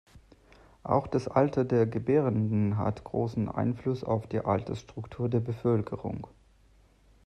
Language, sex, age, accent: German, male, 30-39, Deutschland Deutsch